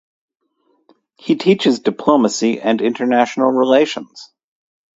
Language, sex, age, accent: English, male, 30-39, United States English